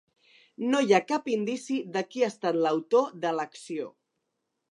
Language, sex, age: Catalan, male, 19-29